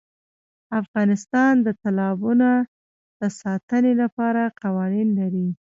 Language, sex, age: Pashto, female, 19-29